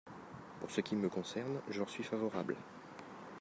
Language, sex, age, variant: French, male, 40-49, Français de métropole